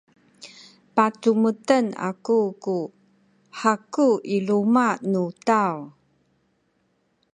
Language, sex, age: Sakizaya, female, 50-59